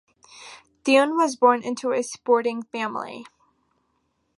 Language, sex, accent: English, female, United States English